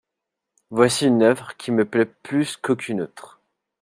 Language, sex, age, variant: French, male, 30-39, Français de métropole